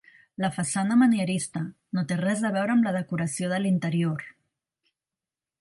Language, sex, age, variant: Catalan, female, 40-49, Central